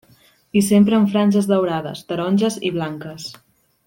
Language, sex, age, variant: Catalan, female, 19-29, Central